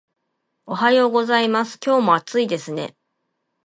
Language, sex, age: Japanese, female, 30-39